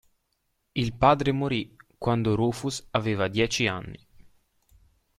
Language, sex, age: Italian, male, under 19